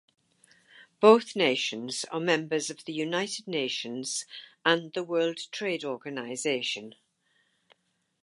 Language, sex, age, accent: English, female, 80-89, England English